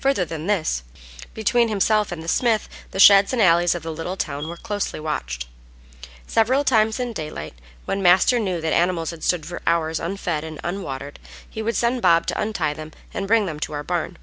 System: none